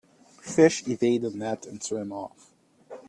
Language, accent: English, West Indies and Bermuda (Bahamas, Bermuda, Jamaica, Trinidad)